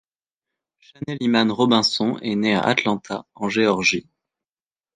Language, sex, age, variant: French, male, 19-29, Français de métropole